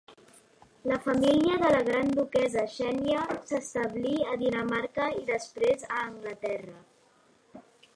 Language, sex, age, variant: Catalan, female, 50-59, Central